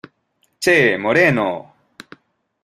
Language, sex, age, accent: Spanish, male, 19-29, Chileno: Chile, Cuyo